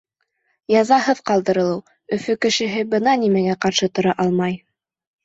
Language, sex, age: Bashkir, female, 19-29